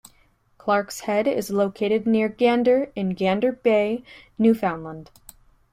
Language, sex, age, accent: English, female, 19-29, United States English